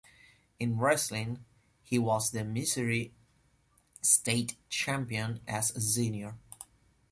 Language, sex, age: English, male, 30-39